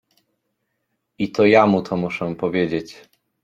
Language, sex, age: Polish, male, 19-29